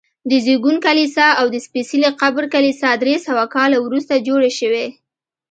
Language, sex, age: Pashto, female, 19-29